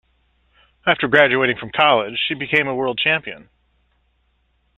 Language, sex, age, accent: English, male, 40-49, United States English